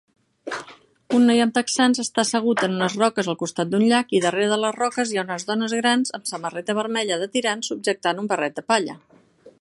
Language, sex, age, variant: Catalan, female, 50-59, Central